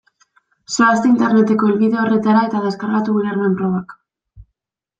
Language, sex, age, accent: Basque, female, 19-29, Mendebalekoa (Araba, Bizkaia, Gipuzkoako mendebaleko herri batzuk)